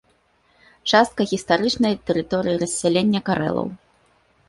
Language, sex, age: Belarusian, female, 30-39